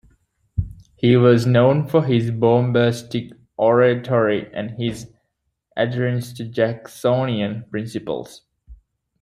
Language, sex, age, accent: English, male, 19-29, United States English